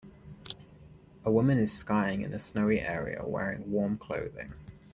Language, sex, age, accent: English, male, 19-29, England English